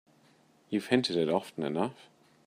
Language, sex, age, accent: English, male, 40-49, England English